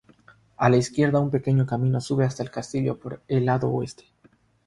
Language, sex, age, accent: Spanish, male, under 19, Andino-Pacífico: Colombia, Perú, Ecuador, oeste de Bolivia y Venezuela andina; Rioplatense: Argentina, Uruguay, este de Bolivia, Paraguay